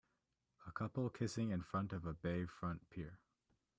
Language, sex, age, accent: English, male, 19-29, United States English